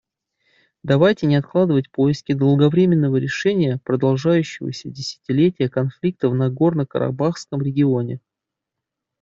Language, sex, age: Russian, male, 30-39